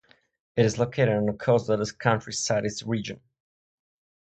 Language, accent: English, Czech